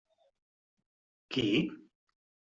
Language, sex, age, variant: Catalan, male, 50-59, Nord-Occidental